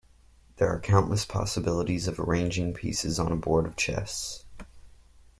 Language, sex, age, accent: English, male, 19-29, United States English